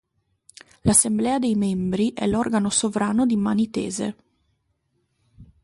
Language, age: Italian, 19-29